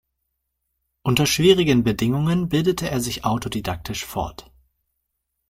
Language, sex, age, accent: German, male, 19-29, Deutschland Deutsch